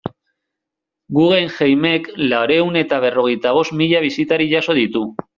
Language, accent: Basque, Erdialdekoa edo Nafarra (Gipuzkoa, Nafarroa)